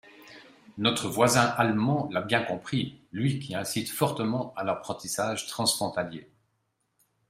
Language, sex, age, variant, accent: French, male, 50-59, Français d'Europe, Français de Suisse